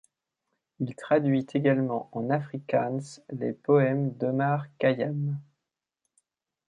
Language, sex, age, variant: French, male, 19-29, Français de métropole